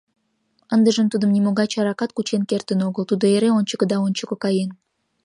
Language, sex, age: Mari, female, under 19